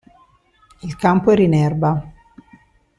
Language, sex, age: Italian, female, 50-59